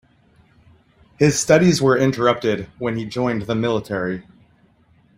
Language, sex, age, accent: English, male, 30-39, United States English